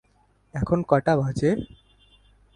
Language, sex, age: Bengali, male, 19-29